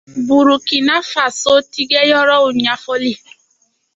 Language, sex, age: Dyula, female, 19-29